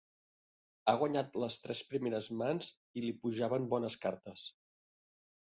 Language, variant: Catalan, Central